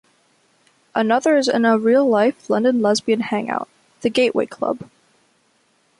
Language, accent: English, Canadian English